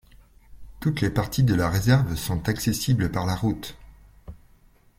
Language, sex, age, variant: French, male, 40-49, Français de métropole